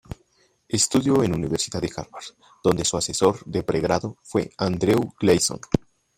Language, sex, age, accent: Spanish, male, 19-29, México